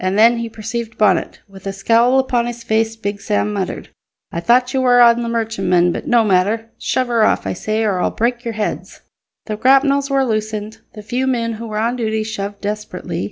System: none